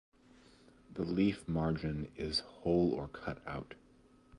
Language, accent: English, United States English